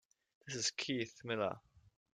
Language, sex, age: English, male, under 19